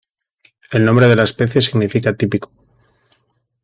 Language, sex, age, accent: Spanish, male, 30-39, España: Norte peninsular (Asturias, Castilla y León, Cantabria, País Vasco, Navarra, Aragón, La Rioja, Guadalajara, Cuenca)